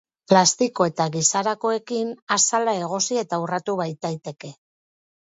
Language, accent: Basque, Mendebalekoa (Araba, Bizkaia, Gipuzkoako mendebaleko herri batzuk)